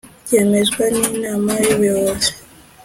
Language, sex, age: Kinyarwanda, female, 19-29